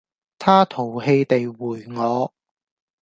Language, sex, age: Cantonese, male, 19-29